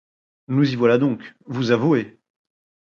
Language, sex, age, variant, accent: French, male, 30-39, Français d'Europe, Français de Belgique